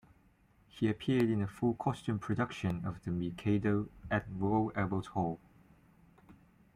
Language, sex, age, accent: English, male, 19-29, England English